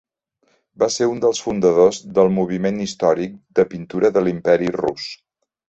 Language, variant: Catalan, Central